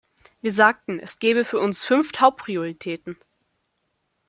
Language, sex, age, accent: German, female, under 19, Deutschland Deutsch